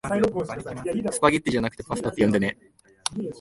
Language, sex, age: Japanese, male, 19-29